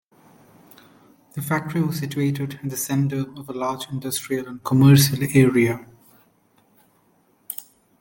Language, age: English, 30-39